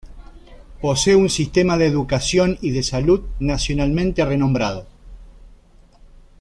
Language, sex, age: Spanish, male, 40-49